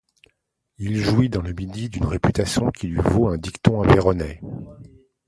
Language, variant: French, Français de métropole